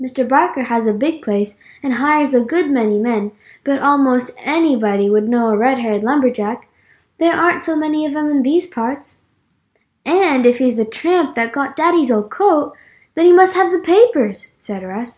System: none